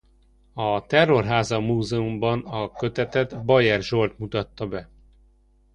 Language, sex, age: Hungarian, male, 30-39